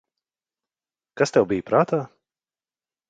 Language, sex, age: Latvian, male, 30-39